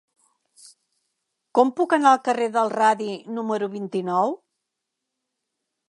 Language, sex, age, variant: Catalan, female, 70-79, Central